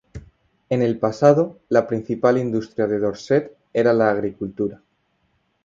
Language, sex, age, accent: Spanish, male, 19-29, España: Centro-Sur peninsular (Madrid, Toledo, Castilla-La Mancha)